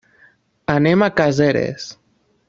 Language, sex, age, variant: Catalan, male, 19-29, Nord-Occidental